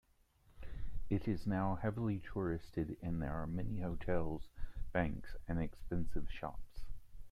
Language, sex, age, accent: English, male, 40-49, United States English